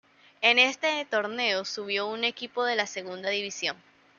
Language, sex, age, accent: Spanish, female, 19-29, Caribe: Cuba, Venezuela, Puerto Rico, República Dominicana, Panamá, Colombia caribeña, México caribeño, Costa del golfo de México